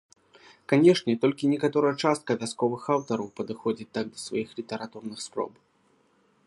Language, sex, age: Belarusian, male, 19-29